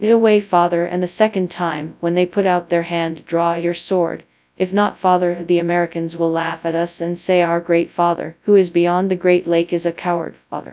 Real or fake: fake